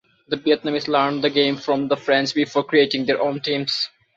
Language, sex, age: English, male, 19-29